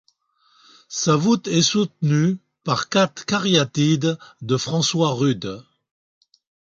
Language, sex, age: French, male, 60-69